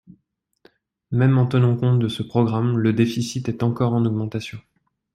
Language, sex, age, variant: French, male, 30-39, Français de métropole